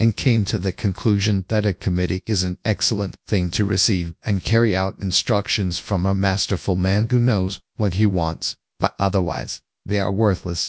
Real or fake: fake